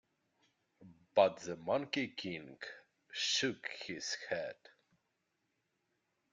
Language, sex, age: English, male, 19-29